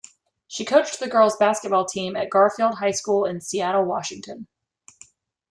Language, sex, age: English, female, 19-29